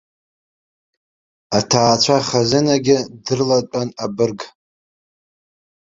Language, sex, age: Abkhazian, male, 40-49